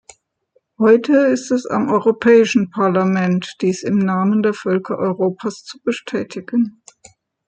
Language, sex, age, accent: German, female, 60-69, Deutschland Deutsch